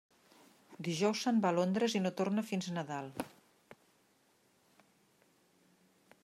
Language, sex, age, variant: Catalan, female, 50-59, Central